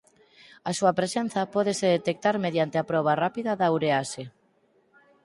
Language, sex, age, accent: Galician, female, 19-29, Normativo (estándar)